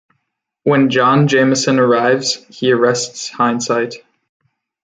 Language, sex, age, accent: English, male, 19-29, United States English